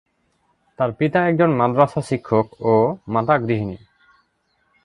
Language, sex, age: Bengali, male, 19-29